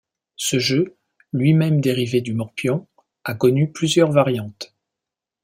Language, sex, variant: French, male, Français de métropole